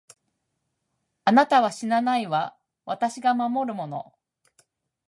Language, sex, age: Japanese, female, 40-49